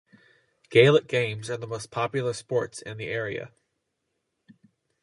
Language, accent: English, United States English